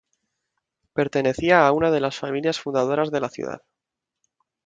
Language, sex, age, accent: Spanish, male, 19-29, España: Centro-Sur peninsular (Madrid, Toledo, Castilla-La Mancha)